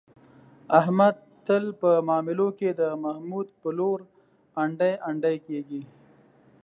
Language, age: Pashto, 30-39